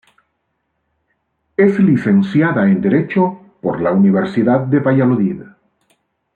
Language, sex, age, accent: Spanish, male, 50-59, América central